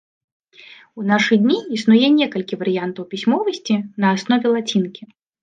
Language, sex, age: Belarusian, female, 30-39